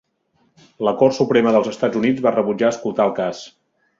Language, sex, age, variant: Catalan, male, 40-49, Central